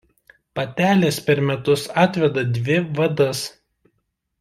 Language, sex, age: Lithuanian, male, 19-29